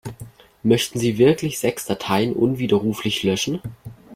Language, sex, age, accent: German, male, under 19, Deutschland Deutsch